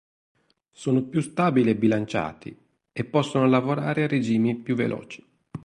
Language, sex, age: Italian, male, 40-49